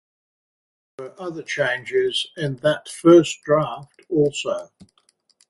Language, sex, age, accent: English, male, 70-79, England English